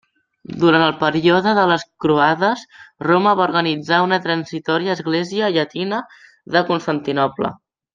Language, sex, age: Catalan, male, under 19